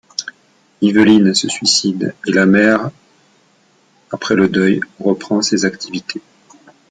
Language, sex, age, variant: French, male, 40-49, Français de métropole